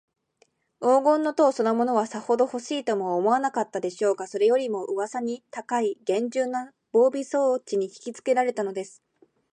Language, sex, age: Japanese, female, 19-29